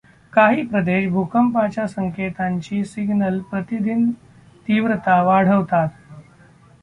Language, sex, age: Marathi, male, 30-39